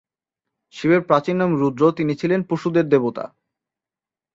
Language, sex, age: Bengali, male, 19-29